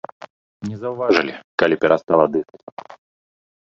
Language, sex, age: Belarusian, male, 30-39